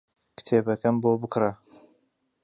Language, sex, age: Central Kurdish, male, 30-39